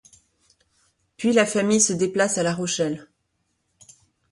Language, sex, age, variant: French, female, 40-49, Français de métropole